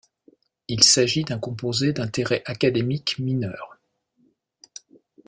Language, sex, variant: French, male, Français de métropole